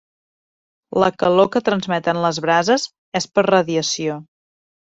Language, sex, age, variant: Catalan, female, 40-49, Central